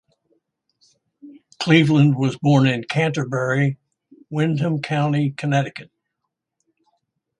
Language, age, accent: English, 60-69, United States English